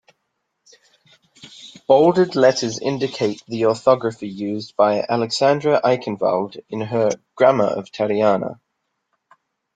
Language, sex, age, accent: English, male, 19-29, England English